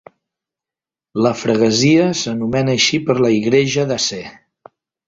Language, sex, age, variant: Catalan, male, 40-49, Central